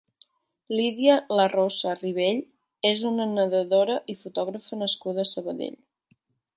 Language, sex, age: Catalan, female, 19-29